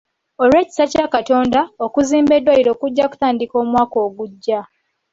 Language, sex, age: Ganda, female, 19-29